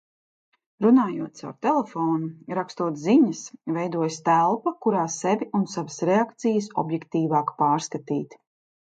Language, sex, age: Latvian, female, 30-39